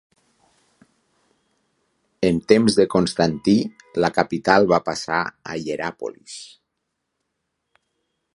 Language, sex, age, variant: Catalan, male, 40-49, Nord-Occidental